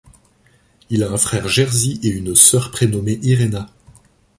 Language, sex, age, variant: French, male, 30-39, Français de métropole